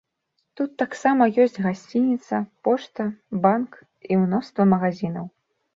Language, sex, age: Belarusian, female, 19-29